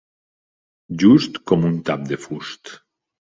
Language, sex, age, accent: Catalan, male, 40-49, valencià